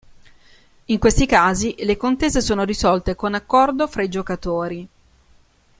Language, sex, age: Italian, female, 40-49